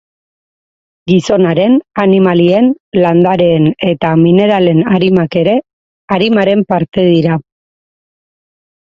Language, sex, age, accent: Basque, female, 30-39, Mendebalekoa (Araba, Bizkaia, Gipuzkoako mendebaleko herri batzuk)